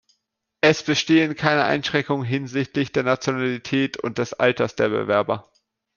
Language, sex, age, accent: German, male, 19-29, Deutschland Deutsch